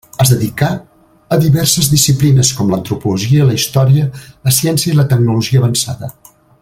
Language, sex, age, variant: Catalan, male, 60-69, Central